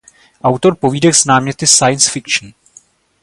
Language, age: Czech, 30-39